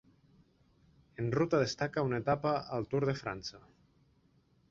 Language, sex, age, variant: Catalan, male, 30-39, Nord-Occidental